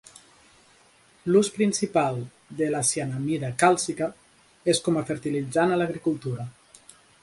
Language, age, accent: Catalan, 30-39, occidental